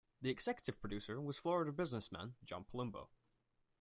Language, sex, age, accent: English, male, 19-29, England English